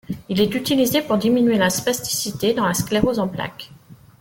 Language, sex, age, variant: French, female, 40-49, Français de métropole